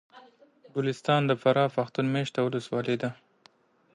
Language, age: Pashto, 19-29